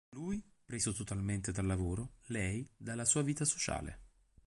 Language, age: Italian, 30-39